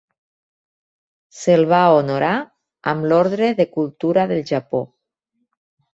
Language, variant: Catalan, Nord-Occidental